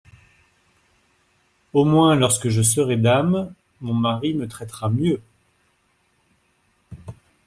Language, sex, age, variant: French, male, 30-39, Français de métropole